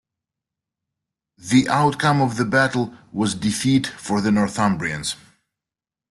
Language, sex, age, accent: English, male, 30-39, United States English